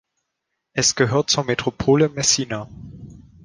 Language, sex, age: German, male, 19-29